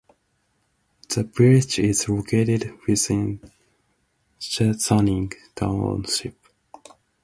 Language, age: English, 19-29